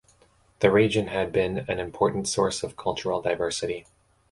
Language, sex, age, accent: English, male, 19-29, United States English